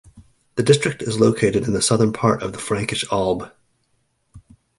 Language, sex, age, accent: English, male, 40-49, United States English